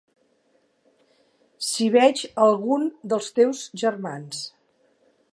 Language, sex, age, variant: Catalan, female, 70-79, Central